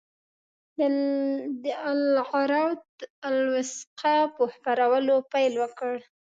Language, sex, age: Pashto, female, 30-39